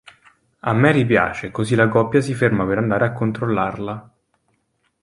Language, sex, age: Italian, male, 19-29